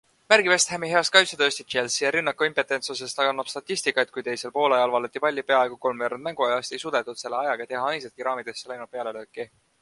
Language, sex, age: Estonian, male, 19-29